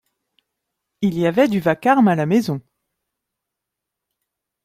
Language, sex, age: French, female, 40-49